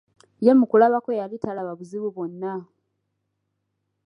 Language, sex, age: Ganda, female, 19-29